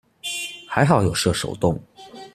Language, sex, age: Chinese, male, under 19